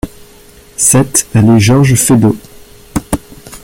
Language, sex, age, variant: French, male, 19-29, Français de métropole